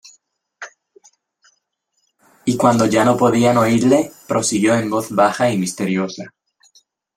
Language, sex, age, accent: Spanish, male, under 19, España: Centro-Sur peninsular (Madrid, Toledo, Castilla-La Mancha)